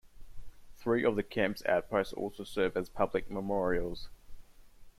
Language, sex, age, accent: English, male, 19-29, Australian English